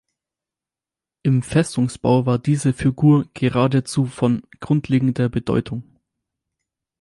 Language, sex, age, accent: German, male, 19-29, Deutschland Deutsch